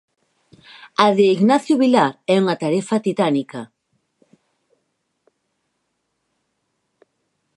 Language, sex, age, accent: Galician, female, 30-39, Normativo (estándar)